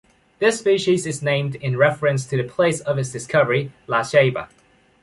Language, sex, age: English, male, 19-29